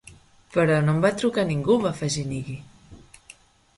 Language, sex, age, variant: Catalan, female, 30-39, Central